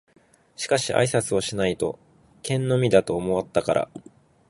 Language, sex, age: Japanese, male, 19-29